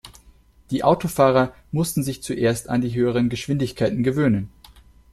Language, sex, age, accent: German, male, 19-29, Deutschland Deutsch